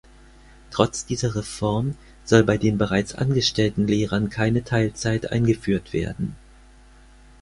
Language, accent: German, Deutschland Deutsch